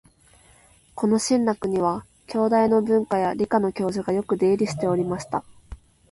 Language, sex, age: Japanese, female, 19-29